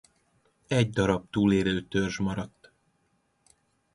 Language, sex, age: Hungarian, male, 40-49